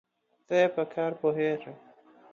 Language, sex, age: Pashto, male, 19-29